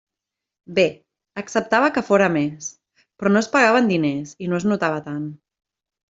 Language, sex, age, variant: Catalan, female, 30-39, Central